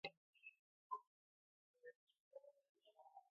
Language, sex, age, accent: English, female, 30-39, United States English